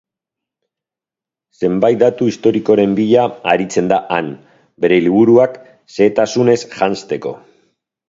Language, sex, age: Basque, male, 40-49